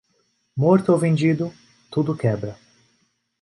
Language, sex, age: Portuguese, male, 19-29